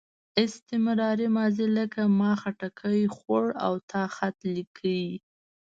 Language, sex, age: Pashto, female, 19-29